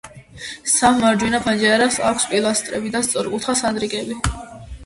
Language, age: Georgian, 19-29